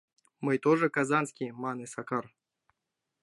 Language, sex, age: Mari, male, 19-29